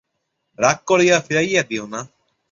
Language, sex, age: Bengali, male, 19-29